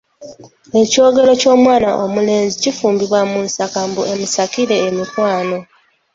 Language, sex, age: Ganda, female, 19-29